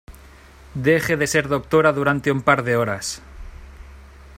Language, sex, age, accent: Spanish, male, 30-39, España: Norte peninsular (Asturias, Castilla y León, Cantabria, País Vasco, Navarra, Aragón, La Rioja, Guadalajara, Cuenca)